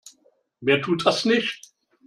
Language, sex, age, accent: German, male, 60-69, Deutschland Deutsch